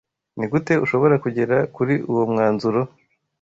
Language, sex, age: Kinyarwanda, male, 19-29